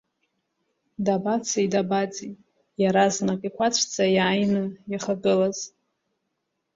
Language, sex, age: Abkhazian, female, 30-39